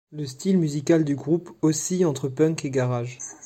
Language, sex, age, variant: French, male, under 19, Français de métropole